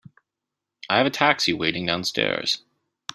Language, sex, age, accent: English, male, 19-29, United States English